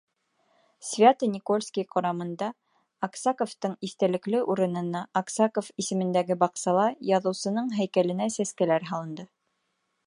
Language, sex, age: Bashkir, female, 19-29